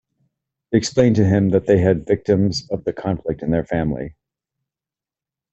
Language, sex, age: English, male, 40-49